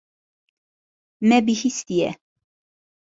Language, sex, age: Kurdish, female, 30-39